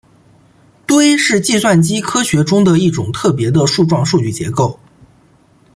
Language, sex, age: Chinese, male, 19-29